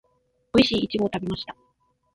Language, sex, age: Japanese, female, 19-29